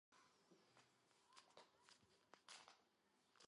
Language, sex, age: Georgian, female, 19-29